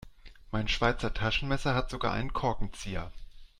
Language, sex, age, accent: German, male, 40-49, Deutschland Deutsch